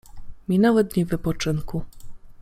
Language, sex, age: Polish, female, 19-29